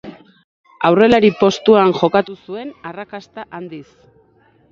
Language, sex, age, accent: Basque, female, 40-49, Erdialdekoa edo Nafarra (Gipuzkoa, Nafarroa)